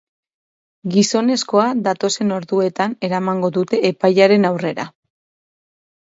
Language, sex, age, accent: Basque, female, 30-39, Mendebalekoa (Araba, Bizkaia, Gipuzkoako mendebaleko herri batzuk)